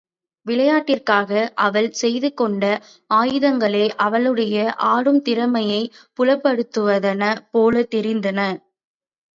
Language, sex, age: Tamil, female, 19-29